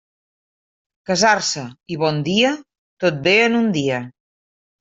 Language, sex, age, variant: Catalan, female, 50-59, Central